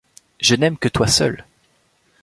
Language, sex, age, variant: French, male, 19-29, Français de métropole